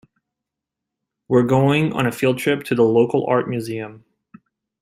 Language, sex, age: English, male, 30-39